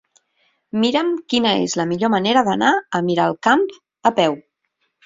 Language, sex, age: Catalan, female, 40-49